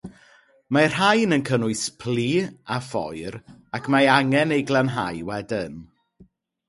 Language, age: Welsh, 30-39